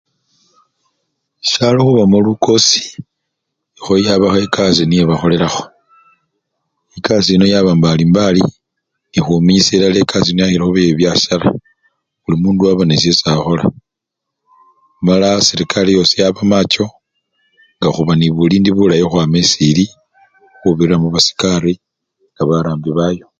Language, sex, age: Luyia, male, 60-69